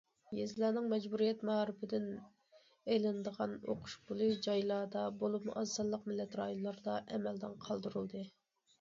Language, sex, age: Uyghur, female, 30-39